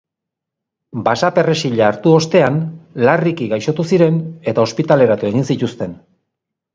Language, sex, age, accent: Basque, male, 60-69, Erdialdekoa edo Nafarra (Gipuzkoa, Nafarroa)